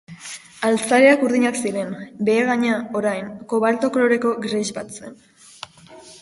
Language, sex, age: Basque, female, under 19